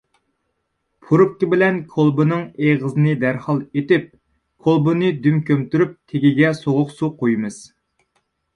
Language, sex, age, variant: Uyghur, male, 80-89, ئۇيغۇر تىلى